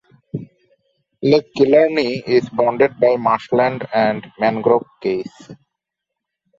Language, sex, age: English, male, 19-29